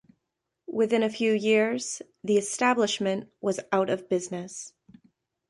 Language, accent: English, United States English